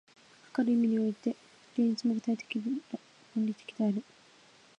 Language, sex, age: Japanese, female, 19-29